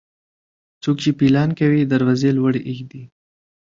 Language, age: Pashto, 19-29